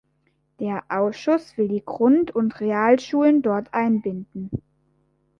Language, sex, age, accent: German, male, under 19, Deutschland Deutsch